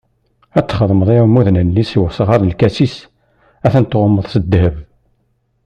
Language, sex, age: Kabyle, male, 40-49